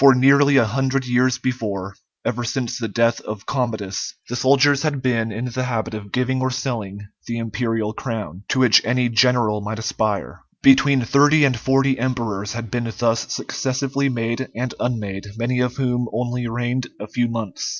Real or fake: real